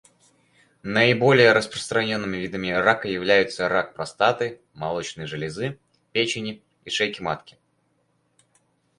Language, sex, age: Russian, male, under 19